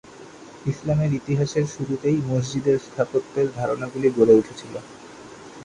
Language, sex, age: Bengali, male, 19-29